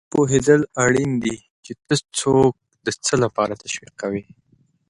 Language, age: Pashto, 19-29